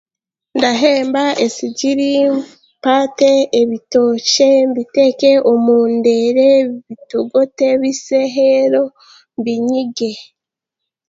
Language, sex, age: Chiga, female, 19-29